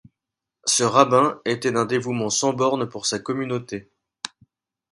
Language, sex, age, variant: French, male, 50-59, Français de métropole